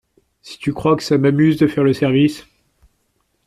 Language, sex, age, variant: French, male, 19-29, Français de métropole